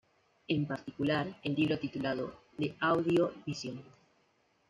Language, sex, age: Spanish, female, 19-29